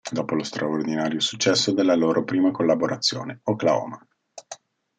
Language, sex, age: Italian, male, 40-49